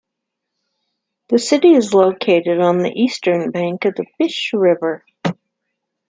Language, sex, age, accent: English, female, 50-59, United States English